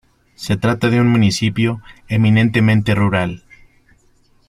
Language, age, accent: Spanish, 30-39, México